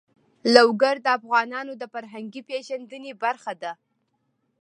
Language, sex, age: Pashto, female, 19-29